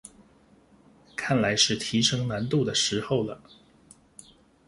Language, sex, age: Chinese, male, 40-49